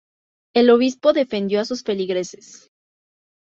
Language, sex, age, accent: Spanish, female, 19-29, México